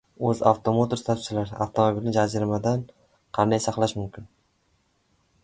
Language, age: Uzbek, 19-29